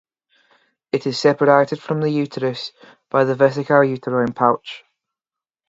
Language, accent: English, England English